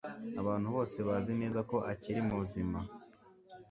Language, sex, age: Kinyarwanda, male, 19-29